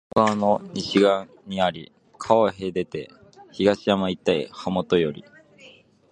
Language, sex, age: Japanese, male, 19-29